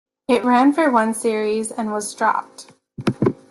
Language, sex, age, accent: English, female, 19-29, Canadian English